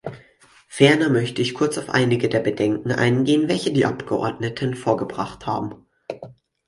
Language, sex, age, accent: German, male, under 19, Deutschland Deutsch